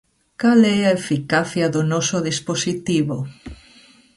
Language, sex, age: Galician, female, 40-49